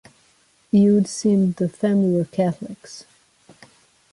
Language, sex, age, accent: English, female, 40-49, United States English